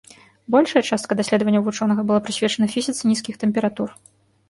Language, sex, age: Belarusian, female, 30-39